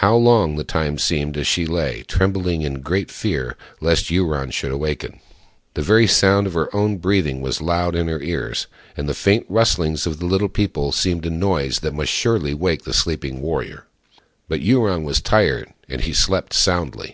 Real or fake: real